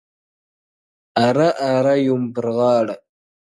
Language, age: Pashto, 19-29